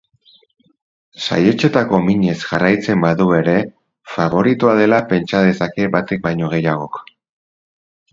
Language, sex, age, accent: Basque, male, 40-49, Erdialdekoa edo Nafarra (Gipuzkoa, Nafarroa)